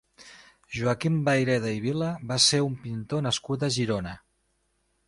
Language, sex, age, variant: Catalan, male, 50-59, Nord-Occidental